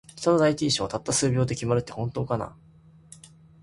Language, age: Japanese, 19-29